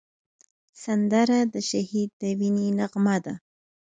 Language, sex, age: Pashto, female, 30-39